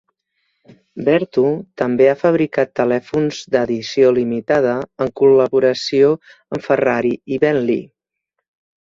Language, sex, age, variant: Catalan, female, 50-59, Central